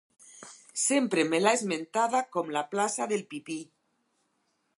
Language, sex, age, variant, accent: Catalan, female, 60-69, Nord-Occidental, nord-occidental